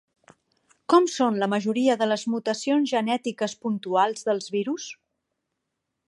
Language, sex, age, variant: Catalan, female, 40-49, Central